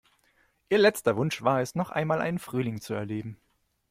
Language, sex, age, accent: German, male, 19-29, Deutschland Deutsch